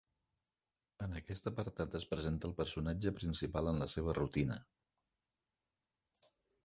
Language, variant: Catalan, Central